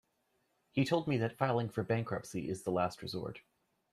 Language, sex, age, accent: English, male, 19-29, United States English